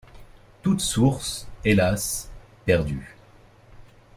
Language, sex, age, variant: French, male, 19-29, Français de métropole